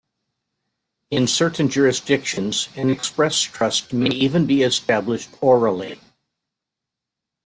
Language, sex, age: English, male, 70-79